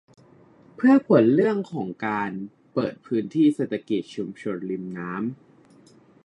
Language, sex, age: Thai, male, 19-29